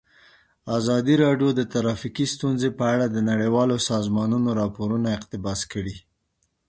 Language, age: Pashto, 30-39